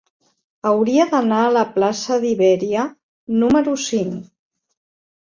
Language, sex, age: Catalan, female, 40-49